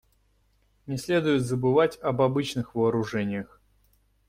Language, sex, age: Russian, male, 30-39